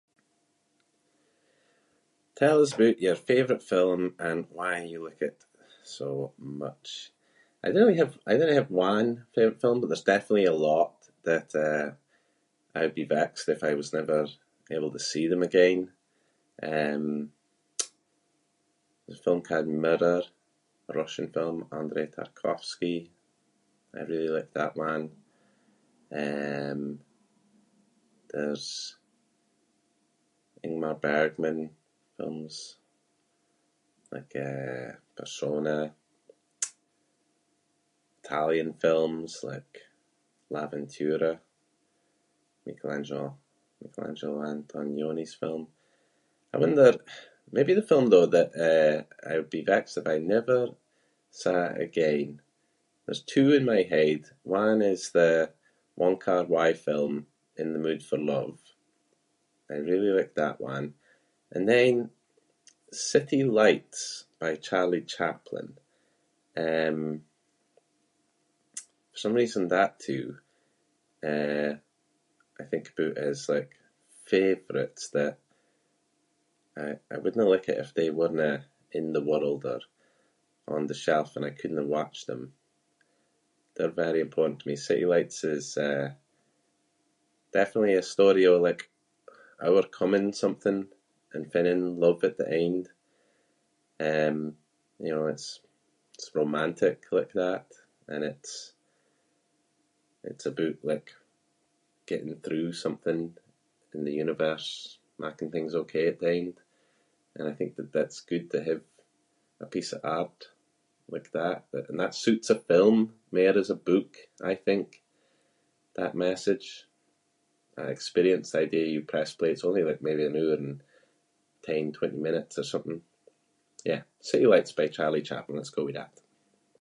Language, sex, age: Scots, male, 30-39